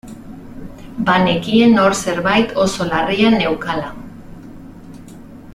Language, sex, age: Basque, female, 40-49